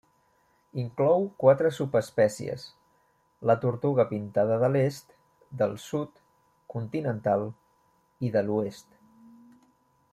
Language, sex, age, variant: Catalan, male, 40-49, Central